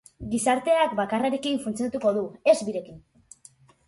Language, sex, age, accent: Basque, female, 40-49, Erdialdekoa edo Nafarra (Gipuzkoa, Nafarroa)